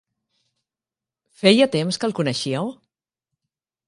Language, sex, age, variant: Catalan, female, 50-59, Central